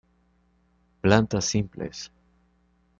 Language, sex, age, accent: Spanish, male, 19-29, Caribe: Cuba, Venezuela, Puerto Rico, República Dominicana, Panamá, Colombia caribeña, México caribeño, Costa del golfo de México